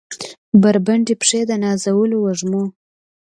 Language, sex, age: Pashto, female, 19-29